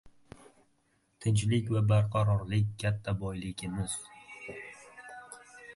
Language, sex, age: Uzbek, male, 19-29